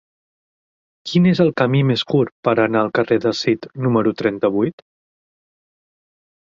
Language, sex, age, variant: Catalan, male, 30-39, Central